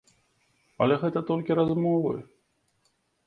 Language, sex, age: Belarusian, male, 30-39